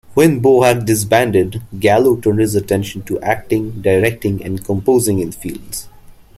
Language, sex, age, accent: English, male, 19-29, India and South Asia (India, Pakistan, Sri Lanka)